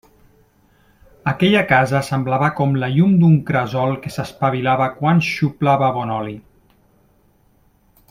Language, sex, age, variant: Catalan, male, 40-49, Central